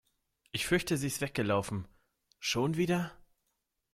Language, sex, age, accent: German, male, 19-29, Deutschland Deutsch